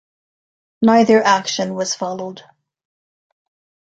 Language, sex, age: English, female, 60-69